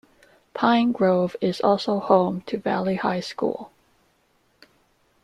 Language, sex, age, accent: English, female, 19-29, Canadian English